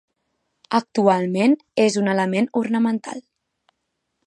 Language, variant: Catalan, Central